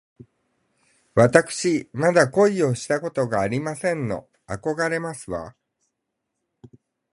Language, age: Japanese, 40-49